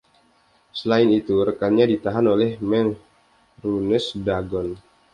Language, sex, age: Indonesian, male, 19-29